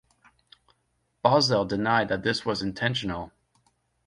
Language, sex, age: English, male, 19-29